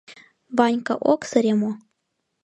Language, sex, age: Mari, female, 19-29